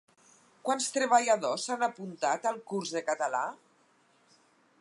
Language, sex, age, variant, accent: Catalan, female, 60-69, Nord-Occidental, nord-occidental